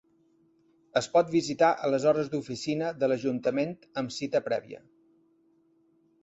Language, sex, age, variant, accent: Catalan, male, 50-59, Balear, menorquí